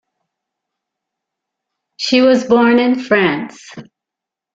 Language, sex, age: English, female, 50-59